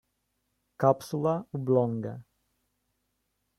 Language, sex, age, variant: Catalan, male, 30-39, Central